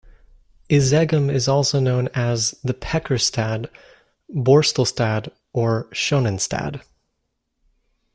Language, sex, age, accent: English, male, 19-29, United States English